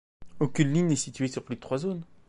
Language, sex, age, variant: French, male, 19-29, Français de métropole